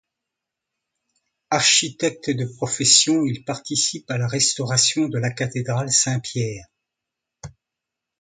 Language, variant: French, Français du nord de l'Afrique